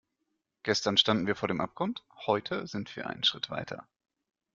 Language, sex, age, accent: German, male, 30-39, Deutschland Deutsch